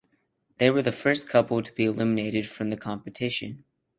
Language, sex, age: English, male, under 19